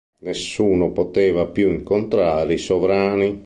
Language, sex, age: Italian, male, 50-59